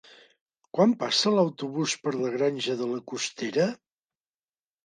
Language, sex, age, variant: Catalan, male, 50-59, Central